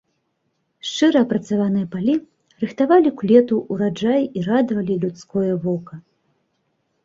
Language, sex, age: Belarusian, female, 40-49